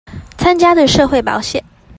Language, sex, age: Chinese, female, 19-29